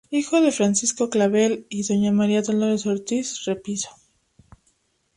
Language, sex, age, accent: Spanish, female, 19-29, México